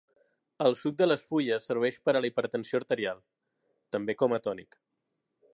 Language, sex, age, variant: Catalan, male, 40-49, Central